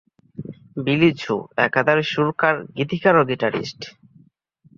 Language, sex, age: Bengali, male, under 19